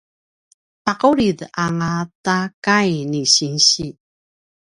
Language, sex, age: Paiwan, female, 50-59